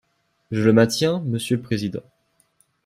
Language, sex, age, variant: French, male, 19-29, Français de métropole